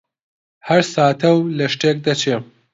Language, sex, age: Central Kurdish, male, 19-29